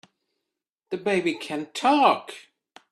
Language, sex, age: English, male, 30-39